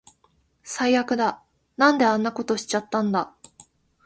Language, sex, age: Japanese, female, 19-29